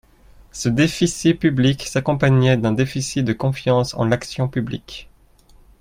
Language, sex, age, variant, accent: French, male, 19-29, Français d'Europe, Français de Suisse